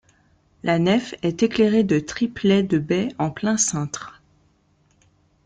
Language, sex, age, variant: French, female, 30-39, Français de métropole